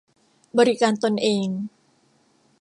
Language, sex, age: Thai, female, 50-59